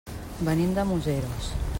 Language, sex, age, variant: Catalan, female, 50-59, Central